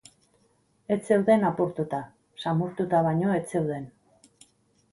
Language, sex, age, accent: Basque, female, 50-59, Erdialdekoa edo Nafarra (Gipuzkoa, Nafarroa)